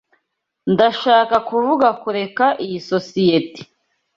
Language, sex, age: Kinyarwanda, female, 19-29